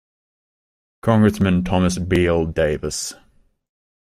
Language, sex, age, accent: English, male, 19-29, Australian English